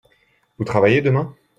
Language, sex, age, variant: French, male, 19-29, Français de métropole